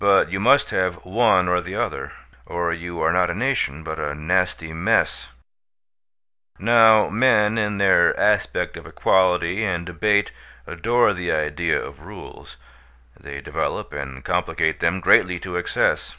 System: none